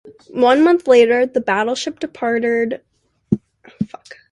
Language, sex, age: English, female, under 19